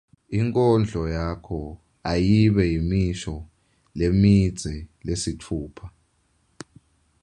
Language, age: Swati, 19-29